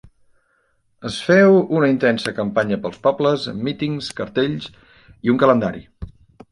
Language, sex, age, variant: Catalan, male, 40-49, Central